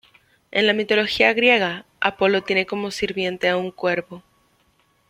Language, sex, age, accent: Spanish, female, 19-29, México